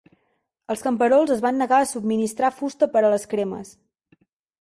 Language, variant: Catalan, Central